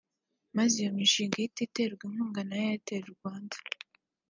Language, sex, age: Kinyarwanda, female, under 19